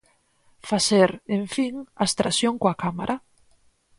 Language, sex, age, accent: Galician, female, 30-39, Atlántico (seseo e gheada)